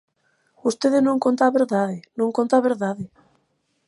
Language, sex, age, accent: Galician, female, 30-39, Central (gheada); Normativo (estándar)